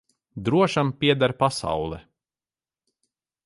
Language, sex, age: Latvian, male, 30-39